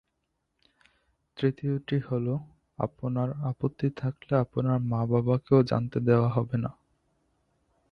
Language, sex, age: Bengali, male, 19-29